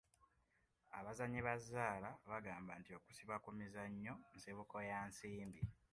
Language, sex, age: Ganda, male, 19-29